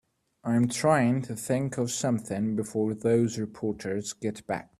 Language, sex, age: English, male, under 19